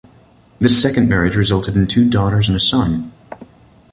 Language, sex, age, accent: English, male, 19-29, United States English